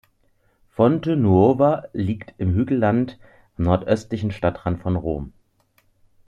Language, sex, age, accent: German, male, 30-39, Deutschland Deutsch